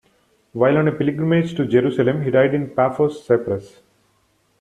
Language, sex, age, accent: English, male, 19-29, India and South Asia (India, Pakistan, Sri Lanka)